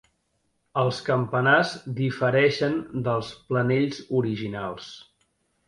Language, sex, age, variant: Catalan, male, 50-59, Central